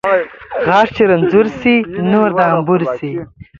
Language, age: Pashto, under 19